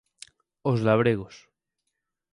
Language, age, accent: Galician, under 19, Normativo (estándar)